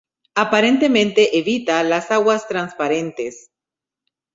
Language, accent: Spanish, Caribe: Cuba, Venezuela, Puerto Rico, República Dominicana, Panamá, Colombia caribeña, México caribeño, Costa del golfo de México